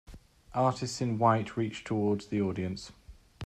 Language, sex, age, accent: English, male, 30-39, England English